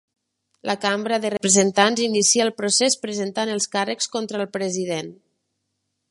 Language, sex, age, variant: Catalan, female, 30-39, Nord-Occidental